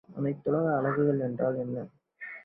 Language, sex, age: Tamil, male, 19-29